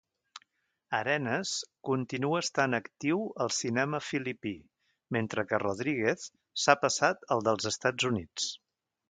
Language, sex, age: Catalan, male, 60-69